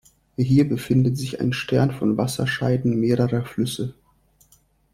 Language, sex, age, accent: German, male, 30-39, Russisch Deutsch